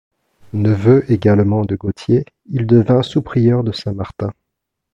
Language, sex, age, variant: French, male, 40-49, Français de métropole